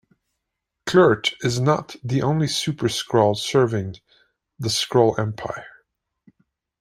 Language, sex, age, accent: English, male, 40-49, United States English